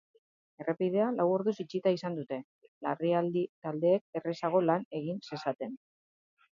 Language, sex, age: Basque, female, 40-49